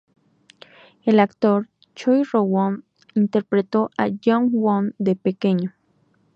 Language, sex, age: Spanish, female, 19-29